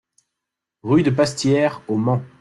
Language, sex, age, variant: French, female, 19-29, Français de métropole